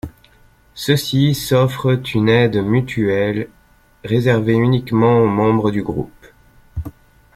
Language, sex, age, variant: French, male, 30-39, Français de métropole